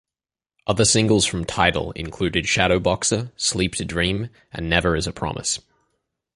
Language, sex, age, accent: English, male, 19-29, Australian English